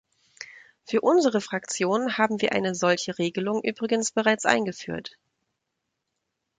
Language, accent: German, Deutschland Deutsch